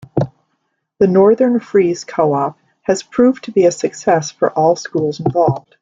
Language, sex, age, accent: English, female, 50-59, United States English